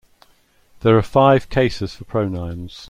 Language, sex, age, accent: English, male, 60-69, England English